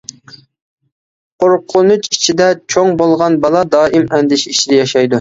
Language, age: Uyghur, 19-29